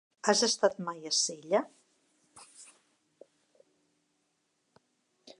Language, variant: Catalan, Central